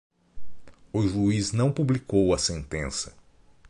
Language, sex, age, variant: Portuguese, male, 30-39, Portuguese (Brasil)